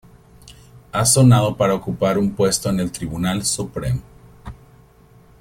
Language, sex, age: Spanish, male, 30-39